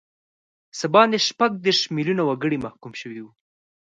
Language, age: Pashto, under 19